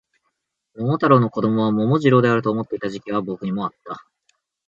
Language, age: Japanese, 19-29